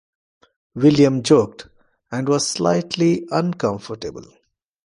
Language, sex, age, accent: English, male, 40-49, India and South Asia (India, Pakistan, Sri Lanka)